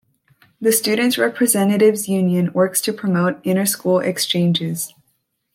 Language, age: English, under 19